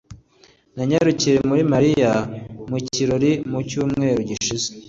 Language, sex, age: Kinyarwanda, male, 30-39